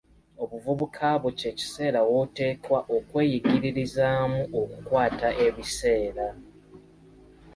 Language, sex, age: Ganda, male, 19-29